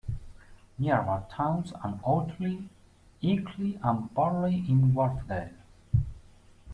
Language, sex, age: English, male, 30-39